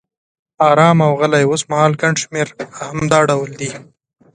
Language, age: Pashto, 30-39